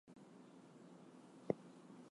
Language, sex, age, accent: English, female, 19-29, Southern African (South Africa, Zimbabwe, Namibia)